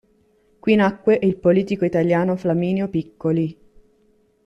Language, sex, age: Italian, female, 30-39